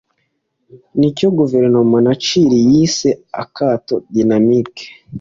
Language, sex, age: Kinyarwanda, male, 19-29